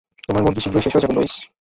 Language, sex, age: Bengali, male, 19-29